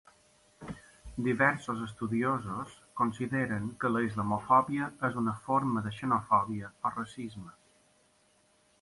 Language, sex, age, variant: Catalan, male, 40-49, Balear